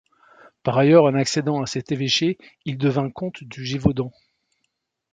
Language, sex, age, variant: French, male, 60-69, Français de métropole